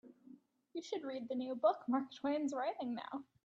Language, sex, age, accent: English, female, 19-29, United States English